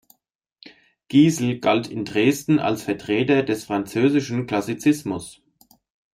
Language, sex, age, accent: German, male, 30-39, Deutschland Deutsch